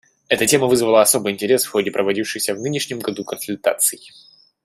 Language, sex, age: Russian, male, 19-29